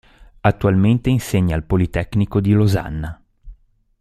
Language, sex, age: Italian, male, 40-49